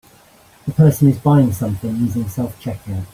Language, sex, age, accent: English, male, 50-59, England English